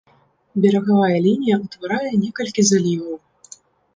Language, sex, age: Belarusian, female, 19-29